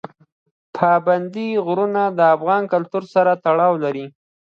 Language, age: Pashto, under 19